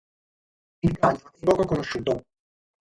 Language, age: Italian, 40-49